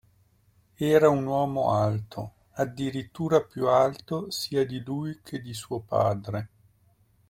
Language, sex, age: Italian, male, 40-49